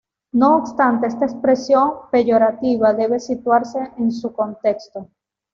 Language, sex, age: Spanish, female, 30-39